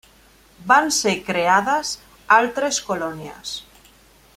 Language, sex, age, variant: Catalan, female, 40-49, Central